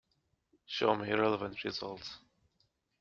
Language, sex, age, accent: English, male, 19-29, United States English